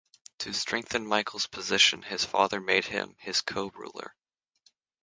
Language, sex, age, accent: English, male, under 19, United States English; Canadian English